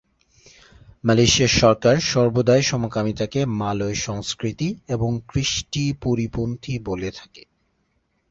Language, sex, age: Bengali, male, 19-29